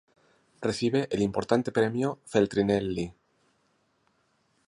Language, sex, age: Spanish, male, 50-59